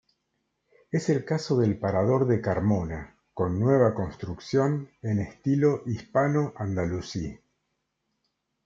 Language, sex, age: Spanish, male, 60-69